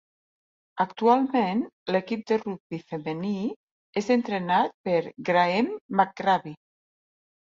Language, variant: Catalan, Septentrional